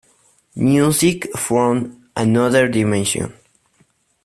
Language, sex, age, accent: Spanish, male, under 19, México